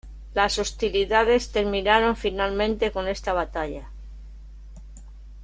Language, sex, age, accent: Spanish, male, 60-69, España: Norte peninsular (Asturias, Castilla y León, Cantabria, País Vasco, Navarra, Aragón, La Rioja, Guadalajara, Cuenca)